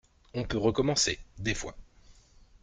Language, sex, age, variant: French, male, 30-39, Français de métropole